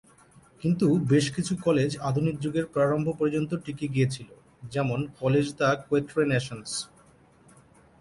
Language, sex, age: Bengali, male, 30-39